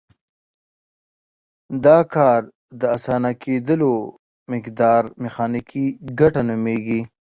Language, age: Pashto, 30-39